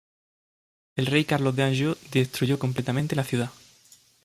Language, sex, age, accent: Spanish, male, 19-29, España: Sur peninsular (Andalucia, Extremadura, Murcia)